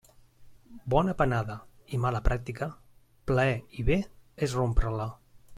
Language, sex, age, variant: Catalan, male, 40-49, Central